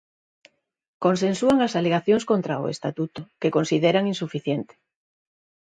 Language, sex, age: Galician, female, 50-59